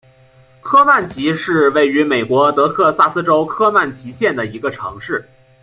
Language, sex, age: Chinese, male, under 19